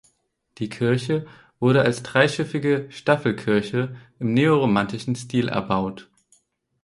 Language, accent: German, Deutschland Deutsch